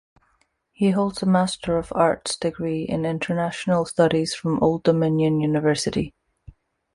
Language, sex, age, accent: English, female, 19-29, United States English